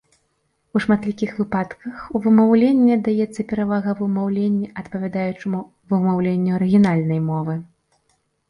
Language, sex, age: Belarusian, female, 30-39